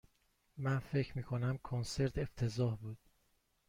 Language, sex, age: Persian, male, 30-39